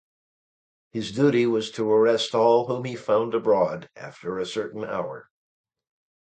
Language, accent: English, United States English